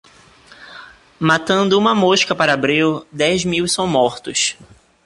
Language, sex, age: Portuguese, male, 30-39